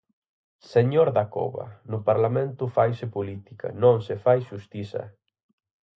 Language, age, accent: Galician, 19-29, Atlántico (seseo e gheada)